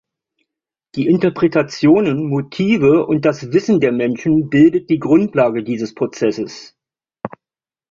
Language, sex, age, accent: German, male, 50-59, Deutschland Deutsch